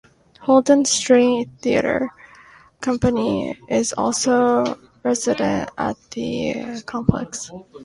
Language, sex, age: English, female, 19-29